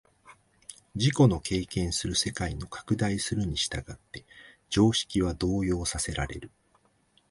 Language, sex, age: Japanese, male, 50-59